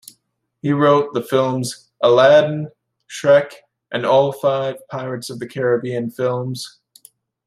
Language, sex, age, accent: English, male, 19-29, United States English